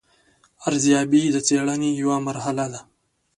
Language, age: Pashto, 19-29